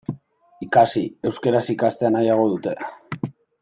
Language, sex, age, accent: Basque, male, 19-29, Mendebalekoa (Araba, Bizkaia, Gipuzkoako mendebaleko herri batzuk)